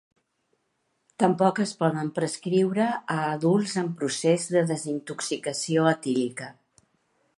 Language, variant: Catalan, Central